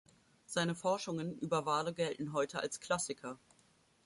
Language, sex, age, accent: German, female, 19-29, Deutschland Deutsch